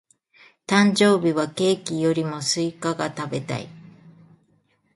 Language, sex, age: Japanese, female, 40-49